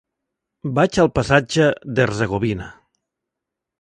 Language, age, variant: Catalan, 40-49, Central